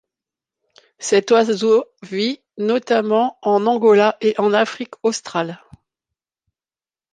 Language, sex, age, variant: French, female, 50-59, Français de métropole